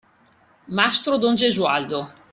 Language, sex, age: Italian, female, 50-59